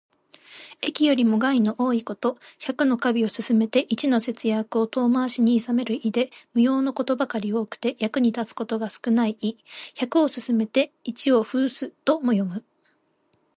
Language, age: Japanese, 19-29